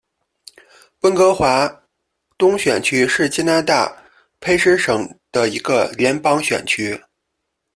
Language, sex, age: Chinese, male, 30-39